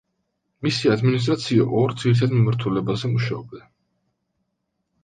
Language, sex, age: Georgian, male, 19-29